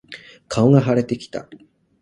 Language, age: Japanese, 19-29